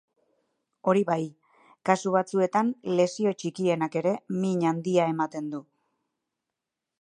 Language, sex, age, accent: Basque, female, 30-39, Erdialdekoa edo Nafarra (Gipuzkoa, Nafarroa)